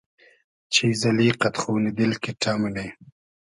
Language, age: Hazaragi, 19-29